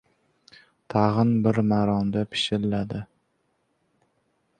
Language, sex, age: Uzbek, male, 19-29